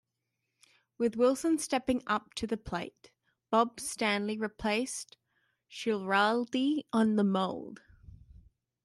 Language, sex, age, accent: English, female, 19-29, Australian English